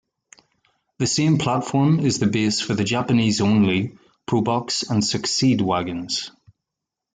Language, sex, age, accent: English, male, 40-49, Irish English